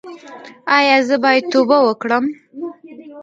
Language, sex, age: Pashto, female, under 19